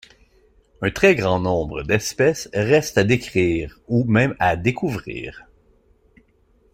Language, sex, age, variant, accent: French, male, 50-59, Français d'Amérique du Nord, Français du Canada